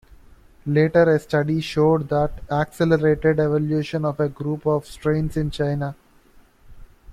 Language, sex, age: English, male, 19-29